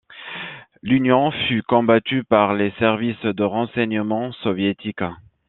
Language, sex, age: French, male, 30-39